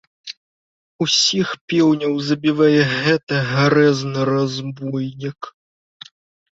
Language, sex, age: Belarusian, male, 19-29